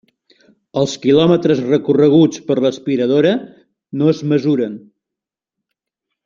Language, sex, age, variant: Catalan, male, 60-69, Central